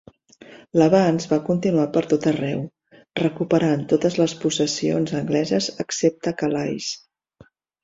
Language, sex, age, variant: Catalan, female, 40-49, Central